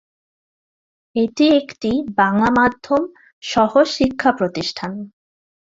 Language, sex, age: Bengali, female, 19-29